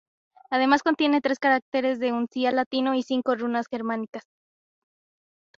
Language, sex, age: Spanish, male, 19-29